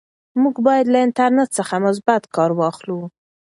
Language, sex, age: Pashto, female, 19-29